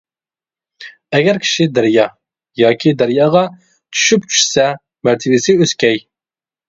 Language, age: Uyghur, 19-29